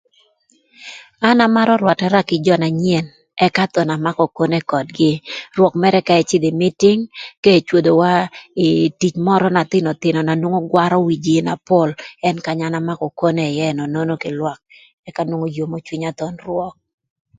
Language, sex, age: Thur, female, 50-59